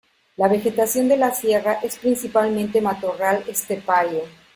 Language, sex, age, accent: Spanish, female, 50-59, México